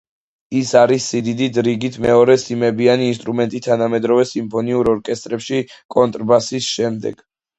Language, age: Georgian, under 19